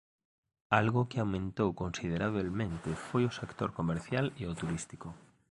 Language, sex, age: Galician, male, 40-49